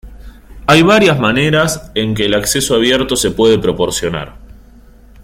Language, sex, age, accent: Spanish, male, 19-29, Rioplatense: Argentina, Uruguay, este de Bolivia, Paraguay